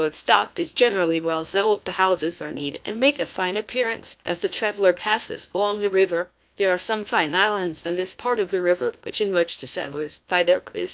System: TTS, GlowTTS